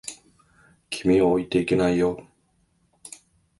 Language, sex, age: Japanese, male, 50-59